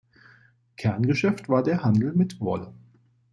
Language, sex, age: German, male, 30-39